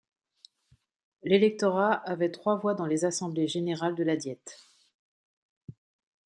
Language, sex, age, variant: French, female, 40-49, Français de métropole